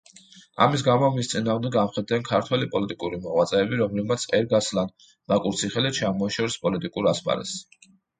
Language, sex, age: Georgian, male, 30-39